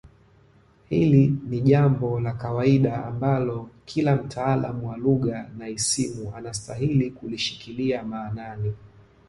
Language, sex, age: Swahili, male, 30-39